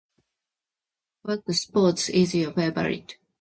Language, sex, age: English, female, 50-59